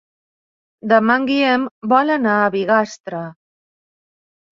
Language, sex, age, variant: Catalan, female, 50-59, Balear